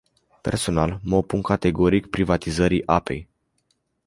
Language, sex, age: Romanian, male, 19-29